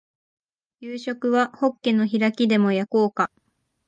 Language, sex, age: Japanese, female, 19-29